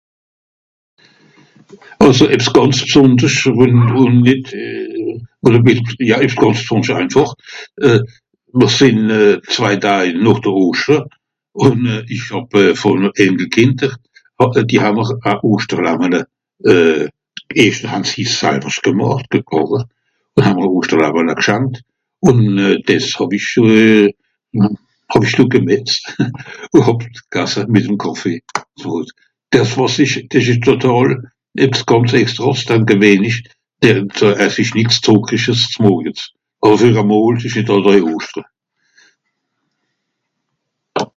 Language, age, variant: Swiss German, 70-79, Nordniederàlemmànisch (Rishoffe, Zàwere, Bùsswìller, Hawenau, Brüemt, Stroossbùri, Molse, Dàmbàch, Schlettstàtt, Pfàlzbùri usw.)